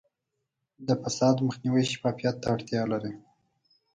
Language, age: Pashto, 30-39